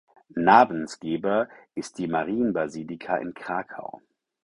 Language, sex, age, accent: German, male, 40-49, Deutschland Deutsch